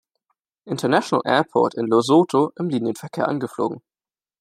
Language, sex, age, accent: German, male, 19-29, Deutschland Deutsch